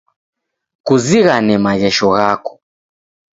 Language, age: Taita, 19-29